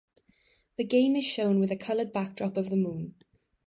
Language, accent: English, Welsh English